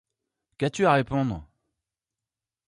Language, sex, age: French, male, 30-39